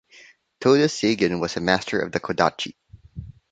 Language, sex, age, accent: English, male, 30-39, Filipino